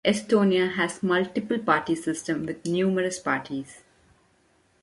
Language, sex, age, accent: English, female, 19-29, India and South Asia (India, Pakistan, Sri Lanka)